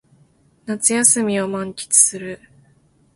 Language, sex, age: Japanese, female, 19-29